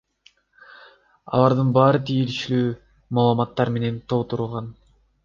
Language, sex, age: Kyrgyz, male, under 19